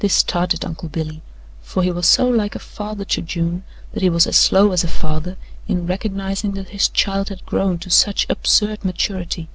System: none